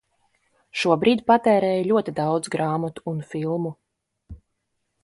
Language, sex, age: Latvian, female, 30-39